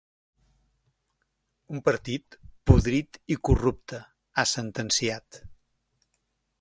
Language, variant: Catalan, Central